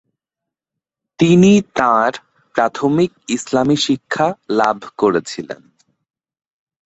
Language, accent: Bengali, প্রমিত